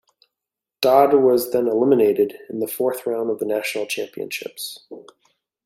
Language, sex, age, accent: English, male, 40-49, United States English